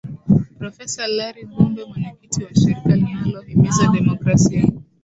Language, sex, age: Swahili, female, 19-29